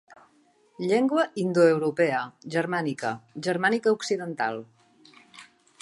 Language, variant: Catalan, Central